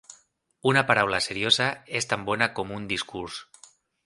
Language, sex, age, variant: Catalan, male, 40-49, Central